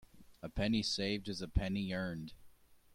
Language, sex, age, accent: English, male, under 19, United States English